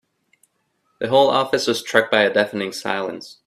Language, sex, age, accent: English, male, 19-29, United States English